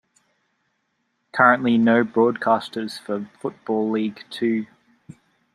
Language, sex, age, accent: English, male, 19-29, Australian English